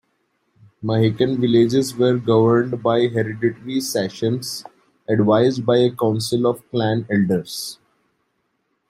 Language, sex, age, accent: English, male, 19-29, India and South Asia (India, Pakistan, Sri Lanka)